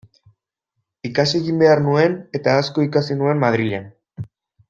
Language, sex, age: Basque, male, 19-29